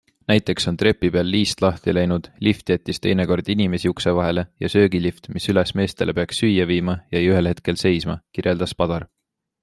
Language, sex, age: Estonian, male, 19-29